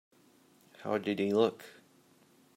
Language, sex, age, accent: English, male, 19-29, United States English